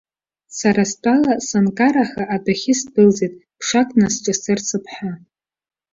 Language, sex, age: Abkhazian, female, 19-29